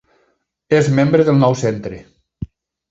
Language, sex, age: Catalan, male, 60-69